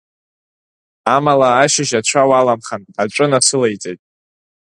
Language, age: Abkhazian, under 19